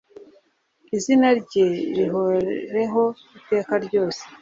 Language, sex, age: Kinyarwanda, male, 40-49